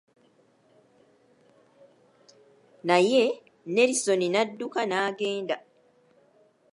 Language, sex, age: Ganda, female, 30-39